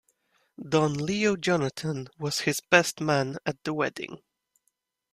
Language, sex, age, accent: English, male, 19-29, England English